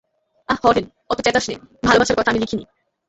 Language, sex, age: Bengali, female, under 19